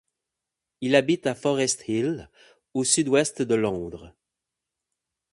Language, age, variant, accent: French, 30-39, Français d'Amérique du Nord, Français du Canada